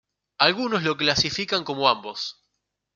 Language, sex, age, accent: Spanish, male, 19-29, Rioplatense: Argentina, Uruguay, este de Bolivia, Paraguay